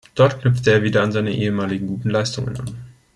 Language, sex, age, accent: German, male, 19-29, Deutschland Deutsch